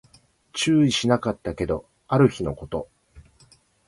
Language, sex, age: Japanese, male, 50-59